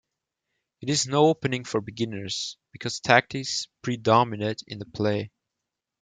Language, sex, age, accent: English, male, 19-29, United States English